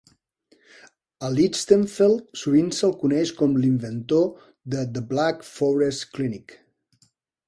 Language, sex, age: Catalan, male, 50-59